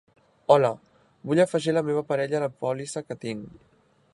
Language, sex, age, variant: Catalan, male, 19-29, Central